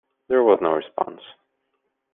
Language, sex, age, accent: English, male, 30-39, United States English